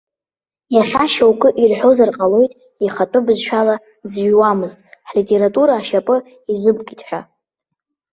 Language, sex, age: Abkhazian, female, under 19